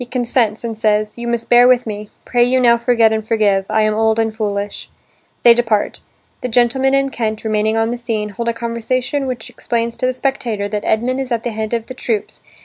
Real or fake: real